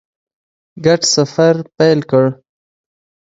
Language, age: Pashto, 19-29